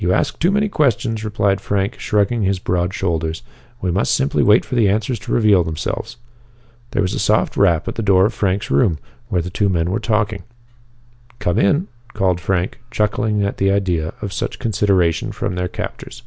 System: none